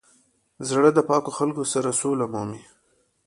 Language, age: Pashto, 19-29